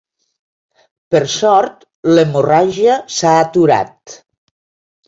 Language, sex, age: Catalan, female, 60-69